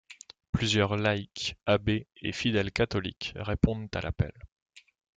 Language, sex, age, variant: French, male, 19-29, Français de métropole